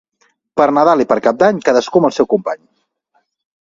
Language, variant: Catalan, Central